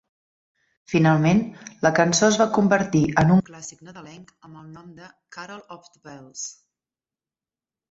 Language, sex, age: Catalan, female, 40-49